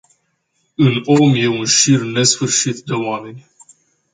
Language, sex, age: Romanian, male, 19-29